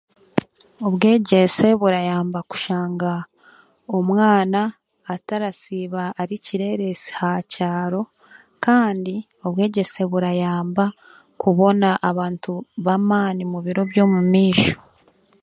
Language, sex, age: Chiga, female, 19-29